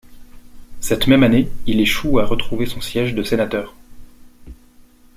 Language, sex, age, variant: French, male, 19-29, Français de métropole